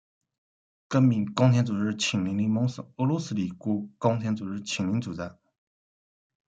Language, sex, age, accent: Chinese, male, 30-39, 出生地：江苏省